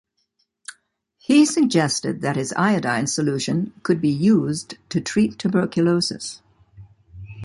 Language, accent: English, United States English